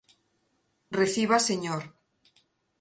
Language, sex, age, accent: Spanish, female, 50-59, España: Norte peninsular (Asturias, Castilla y León, Cantabria, País Vasco, Navarra, Aragón, La Rioja, Guadalajara, Cuenca)